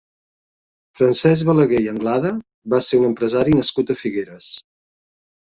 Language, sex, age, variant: Catalan, male, 50-59, Central